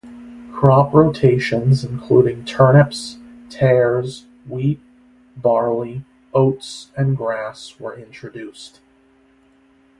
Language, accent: English, United States English